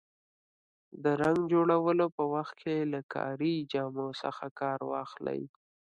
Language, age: Pashto, 30-39